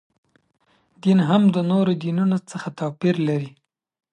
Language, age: Pashto, 19-29